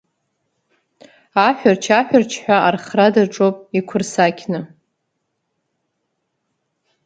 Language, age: Abkhazian, 30-39